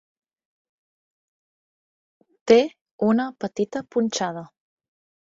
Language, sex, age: Catalan, female, 19-29